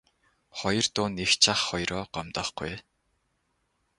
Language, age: Mongolian, 19-29